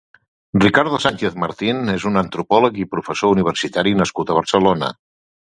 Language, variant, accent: Catalan, Central, central